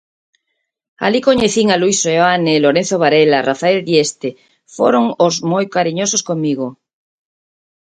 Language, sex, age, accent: Galician, female, 50-59, Central (gheada)